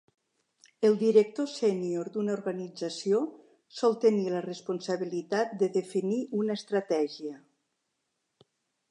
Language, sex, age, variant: Catalan, female, 60-69, Central